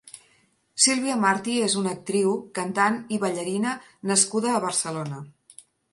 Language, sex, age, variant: Catalan, female, 50-59, Central